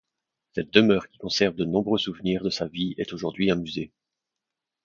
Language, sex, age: French, male, 30-39